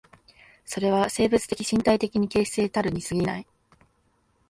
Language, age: Japanese, 19-29